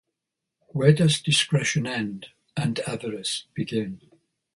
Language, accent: English, England English